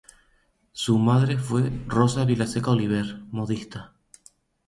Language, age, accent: Spanish, 19-29, España: Islas Canarias